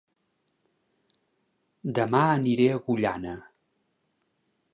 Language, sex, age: Catalan, male, 40-49